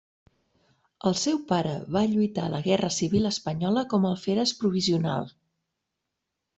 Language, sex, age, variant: Catalan, female, 40-49, Central